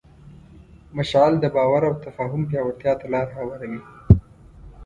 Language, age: Pashto, 19-29